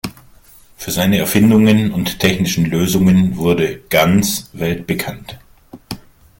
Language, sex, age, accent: German, male, 40-49, Deutschland Deutsch